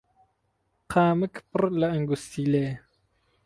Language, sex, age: Central Kurdish, male, 19-29